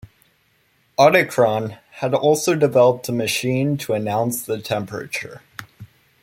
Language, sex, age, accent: English, male, under 19, United States English